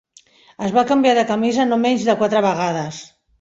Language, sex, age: Catalan, female, 60-69